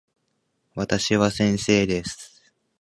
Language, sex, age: Japanese, male, under 19